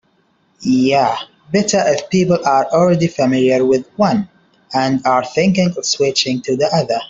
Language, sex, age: English, male, 30-39